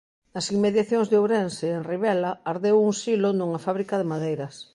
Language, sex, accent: Galician, female, Normativo (estándar)